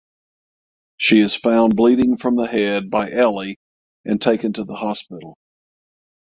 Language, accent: English, United States English; southern United States